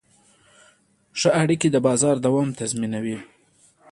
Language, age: Pashto, 19-29